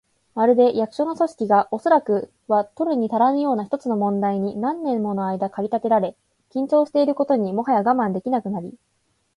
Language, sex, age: Japanese, female, 19-29